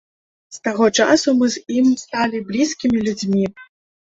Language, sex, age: Belarusian, female, 30-39